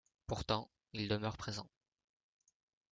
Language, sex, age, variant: French, male, 19-29, Français de métropole